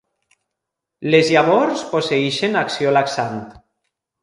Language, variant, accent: Catalan, Alacantí, valencià